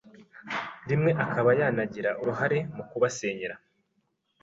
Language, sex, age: Kinyarwanda, male, 19-29